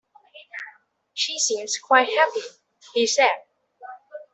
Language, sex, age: English, female, under 19